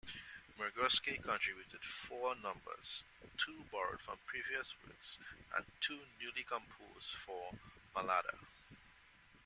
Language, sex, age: English, male, 40-49